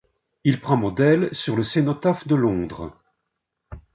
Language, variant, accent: French, Français d'Europe, Français de Belgique